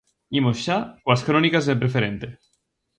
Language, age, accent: Galician, 19-29, Atlántico (seseo e gheada)